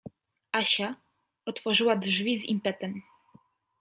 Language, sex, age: Polish, female, 19-29